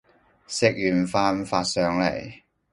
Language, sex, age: Cantonese, male, 30-39